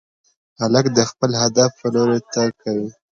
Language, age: Pashto, under 19